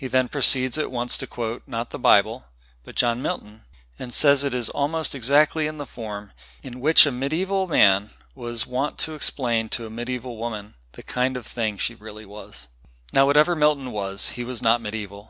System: none